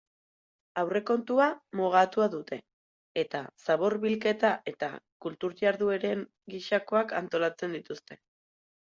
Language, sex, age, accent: Basque, female, 30-39, Erdialdekoa edo Nafarra (Gipuzkoa, Nafarroa)